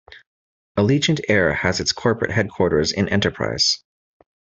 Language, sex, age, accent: English, male, 30-39, United States English